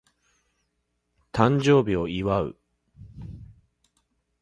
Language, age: Japanese, 40-49